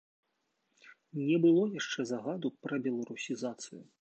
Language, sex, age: Belarusian, male, 40-49